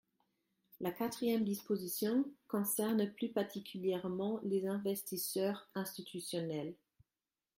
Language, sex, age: French, female, 40-49